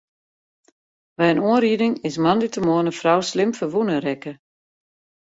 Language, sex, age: Western Frisian, female, 60-69